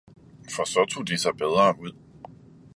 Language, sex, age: Danish, male, 40-49